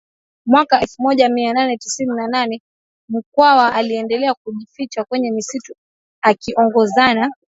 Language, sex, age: Swahili, female, 19-29